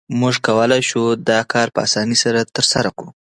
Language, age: Pashto, under 19